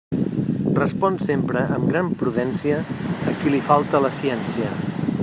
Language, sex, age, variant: Catalan, male, 50-59, Central